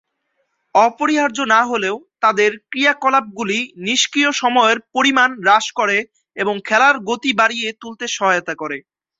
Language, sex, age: Bengali, male, 19-29